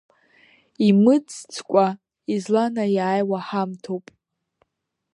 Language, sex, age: Abkhazian, female, under 19